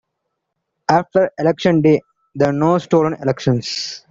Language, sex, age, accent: English, male, 19-29, India and South Asia (India, Pakistan, Sri Lanka)